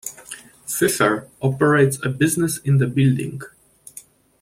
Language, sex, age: English, male, 19-29